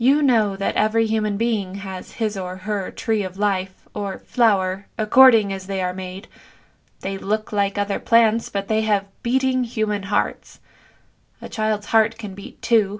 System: none